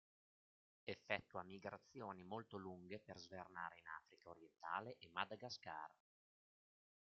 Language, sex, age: Italian, male, 50-59